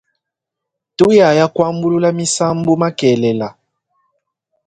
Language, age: Luba-Lulua, 19-29